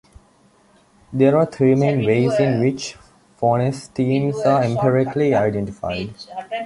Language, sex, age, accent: English, male, under 19, England English